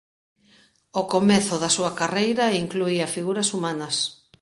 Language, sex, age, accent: Galician, female, 50-59, Normativo (estándar)